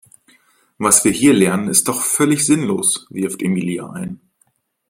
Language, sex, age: German, male, 19-29